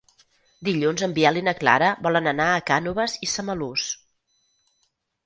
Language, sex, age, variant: Catalan, female, 50-59, Central